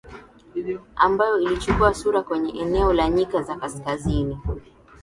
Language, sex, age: Swahili, female, 19-29